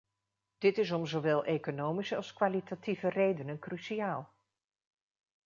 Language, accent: Dutch, Nederlands Nederlands